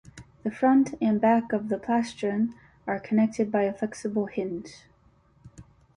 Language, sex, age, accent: English, female, 19-29, United States English